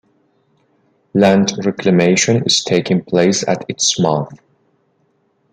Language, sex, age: English, male, 30-39